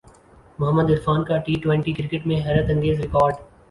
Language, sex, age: Urdu, male, 19-29